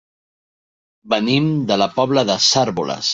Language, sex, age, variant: Catalan, male, 40-49, Central